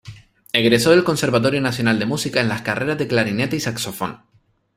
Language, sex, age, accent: Spanish, male, 19-29, España: Islas Canarias